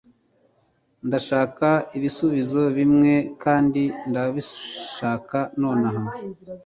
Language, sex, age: Kinyarwanda, male, 40-49